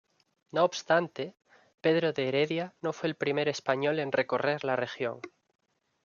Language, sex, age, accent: Spanish, male, 19-29, España: Norte peninsular (Asturias, Castilla y León, Cantabria, País Vasco, Navarra, Aragón, La Rioja, Guadalajara, Cuenca)